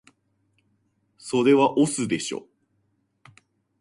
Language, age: Japanese, 30-39